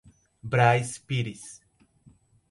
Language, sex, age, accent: Portuguese, male, 30-39, Nordestino